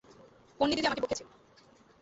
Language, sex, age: Bengali, male, 19-29